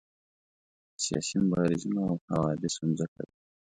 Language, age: Pashto, 19-29